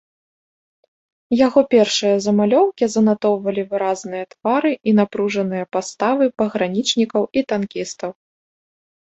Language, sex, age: Belarusian, female, 19-29